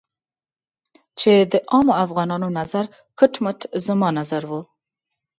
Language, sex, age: Pashto, female, 30-39